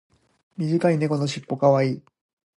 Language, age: Japanese, 19-29